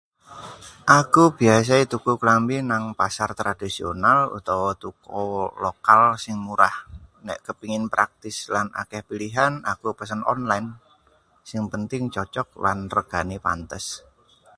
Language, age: Javanese, 40-49